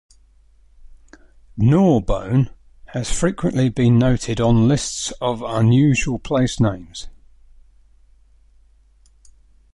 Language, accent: English, England English